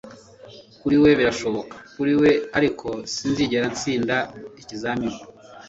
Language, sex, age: Kinyarwanda, male, 30-39